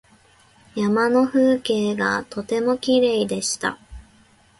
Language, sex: Japanese, female